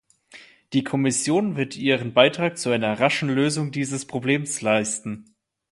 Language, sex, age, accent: German, male, 19-29, Deutschland Deutsch